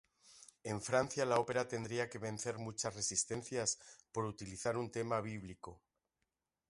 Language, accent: Spanish, España: Centro-Sur peninsular (Madrid, Toledo, Castilla-La Mancha)